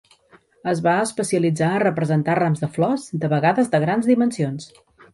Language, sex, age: Catalan, female, 50-59